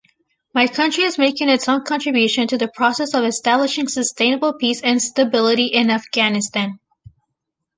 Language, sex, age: English, female, under 19